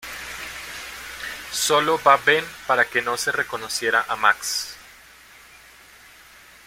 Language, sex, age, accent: Spanish, male, 19-29, Andino-Pacífico: Colombia, Perú, Ecuador, oeste de Bolivia y Venezuela andina